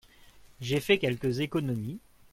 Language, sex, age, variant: French, male, 40-49, Français de métropole